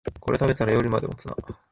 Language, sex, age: Japanese, male, 19-29